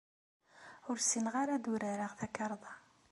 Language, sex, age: Kabyle, female, 30-39